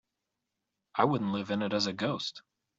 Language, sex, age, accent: English, male, 30-39, United States English